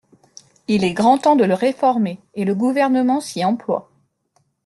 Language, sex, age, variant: French, female, 30-39, Français de métropole